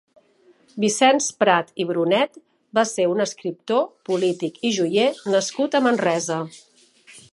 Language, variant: Catalan, Central